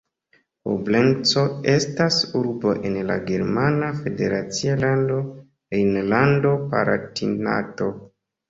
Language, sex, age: Esperanto, male, 30-39